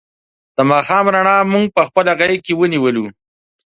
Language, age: Pashto, 30-39